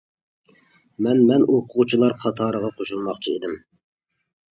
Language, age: Uyghur, 30-39